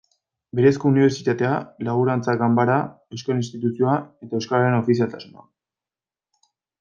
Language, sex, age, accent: Basque, male, 19-29, Erdialdekoa edo Nafarra (Gipuzkoa, Nafarroa)